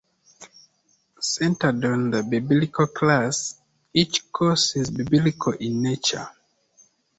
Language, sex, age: English, male, 19-29